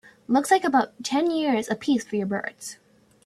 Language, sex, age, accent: English, female, under 19, United States English